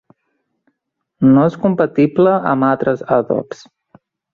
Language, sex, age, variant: Catalan, male, 30-39, Central